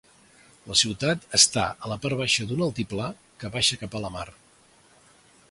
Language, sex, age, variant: Catalan, male, 60-69, Central